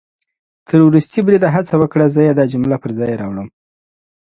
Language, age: Pashto, 30-39